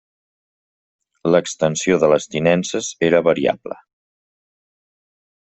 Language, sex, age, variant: Catalan, male, 40-49, Central